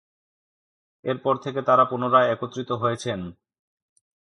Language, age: Bengali, 30-39